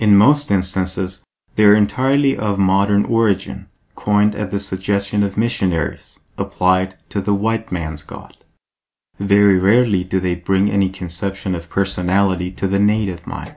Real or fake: real